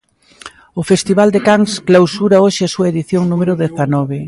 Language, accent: Galician, Oriental (común en zona oriental)